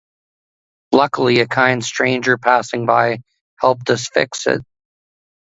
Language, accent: English, Canadian English